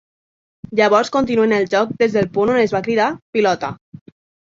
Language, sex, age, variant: Catalan, female, 19-29, Nord-Occidental